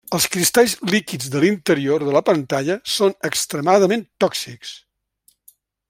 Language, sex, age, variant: Catalan, male, 70-79, Central